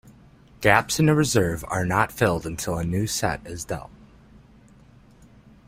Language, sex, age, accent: English, male, 19-29, United States English